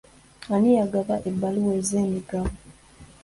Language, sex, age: Ganda, female, 19-29